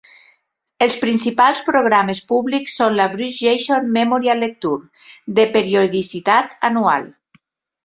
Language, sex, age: Catalan, female, 50-59